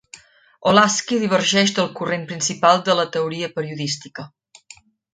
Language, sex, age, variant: Catalan, female, 30-39, Central